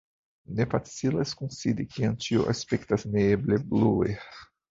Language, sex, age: Esperanto, male, 50-59